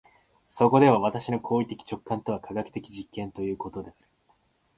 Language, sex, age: Japanese, male, 19-29